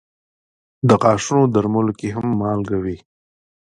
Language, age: Pashto, 30-39